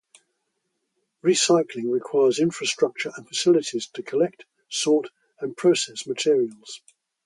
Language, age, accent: English, 80-89, England English